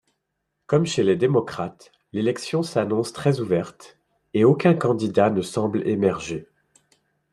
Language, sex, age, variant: French, male, 40-49, Français de métropole